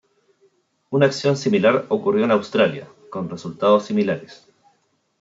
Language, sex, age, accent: Spanish, male, 30-39, Chileno: Chile, Cuyo